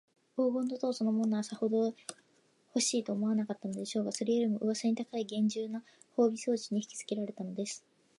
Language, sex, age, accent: Japanese, female, 19-29, 標準語